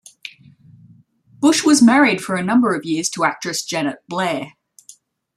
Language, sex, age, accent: English, female, 40-49, Australian English